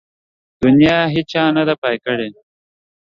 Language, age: Pashto, 19-29